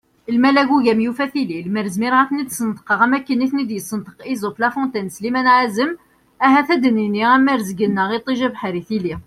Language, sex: Kabyle, female